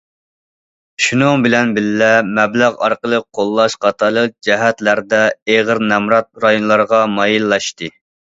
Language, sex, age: Uyghur, male, 30-39